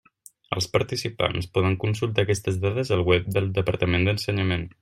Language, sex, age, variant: Catalan, male, 19-29, Central